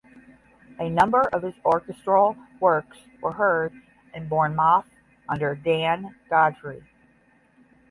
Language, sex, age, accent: English, female, 40-49, United States English; Midwestern